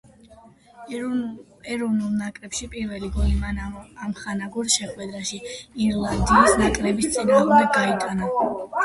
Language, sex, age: Georgian, female, 19-29